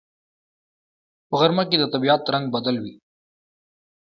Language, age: Pashto, 19-29